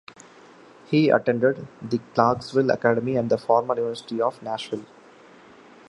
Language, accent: English, India and South Asia (India, Pakistan, Sri Lanka)